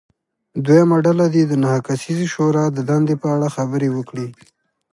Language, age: Pashto, 30-39